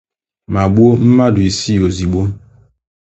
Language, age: Igbo, 19-29